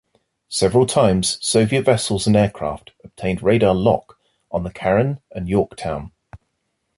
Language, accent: English, England English